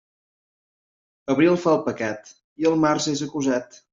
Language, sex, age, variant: Catalan, male, 19-29, Central